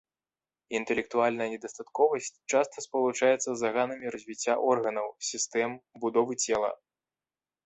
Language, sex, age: Belarusian, male, 19-29